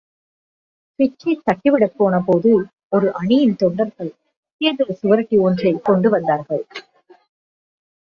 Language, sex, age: Tamil, female, 40-49